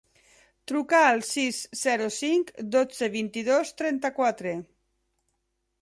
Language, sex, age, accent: Catalan, female, 40-49, valencià